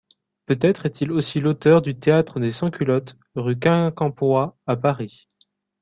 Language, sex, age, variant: French, male, 19-29, Français de métropole